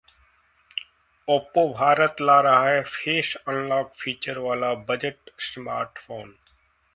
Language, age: Hindi, 40-49